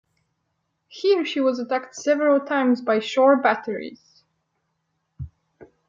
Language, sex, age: English, female, 19-29